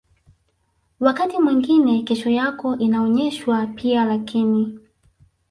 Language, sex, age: Swahili, female, 19-29